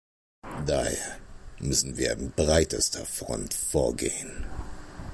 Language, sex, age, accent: German, male, 40-49, Deutschland Deutsch